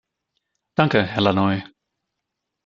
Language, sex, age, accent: German, male, 30-39, Deutschland Deutsch